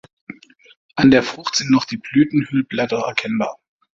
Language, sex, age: German, male, 40-49